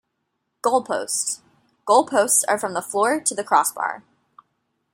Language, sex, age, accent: English, female, 19-29, United States English